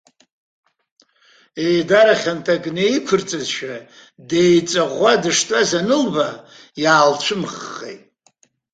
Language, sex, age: Abkhazian, male, 80-89